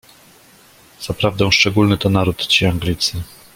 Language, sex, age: Polish, male, 40-49